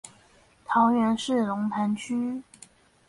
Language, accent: Chinese, 出生地：新北市